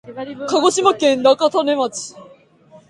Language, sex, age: Japanese, female, 19-29